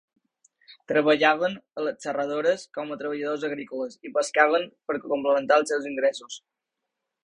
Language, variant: Catalan, Balear